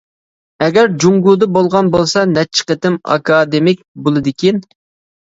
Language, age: Uyghur, 19-29